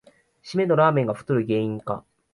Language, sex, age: Japanese, male, 19-29